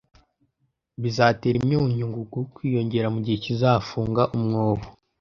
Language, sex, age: Kinyarwanda, male, under 19